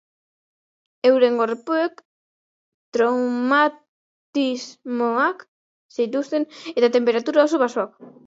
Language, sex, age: Basque, male, 40-49